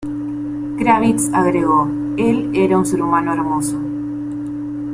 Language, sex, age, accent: Spanish, female, 30-39, Rioplatense: Argentina, Uruguay, este de Bolivia, Paraguay